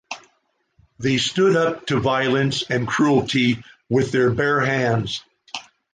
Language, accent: English, United States English